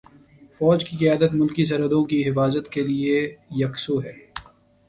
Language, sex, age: Urdu, male, 19-29